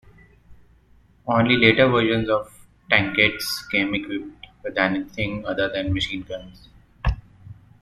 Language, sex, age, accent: English, male, 19-29, India and South Asia (India, Pakistan, Sri Lanka)